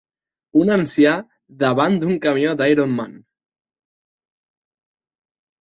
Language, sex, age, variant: Catalan, male, 19-29, Nord-Occidental